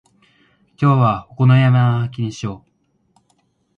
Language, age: Japanese, 19-29